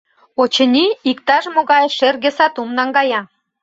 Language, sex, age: Mari, female, 40-49